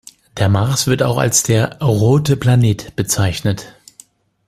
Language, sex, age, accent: German, male, 40-49, Deutschland Deutsch